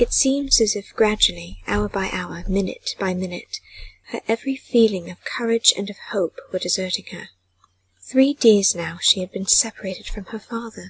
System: none